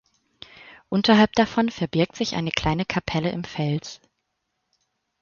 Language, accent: German, Deutschland Deutsch